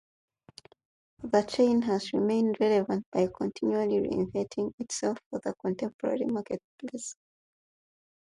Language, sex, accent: English, female, England English